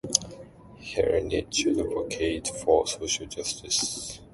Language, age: English, under 19